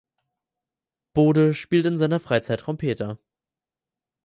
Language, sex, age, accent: German, male, 19-29, Deutschland Deutsch